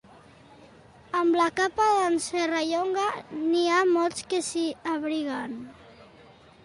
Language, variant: Catalan, Central